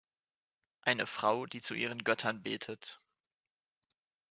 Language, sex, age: German, male, 19-29